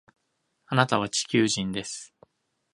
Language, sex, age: Japanese, male, 19-29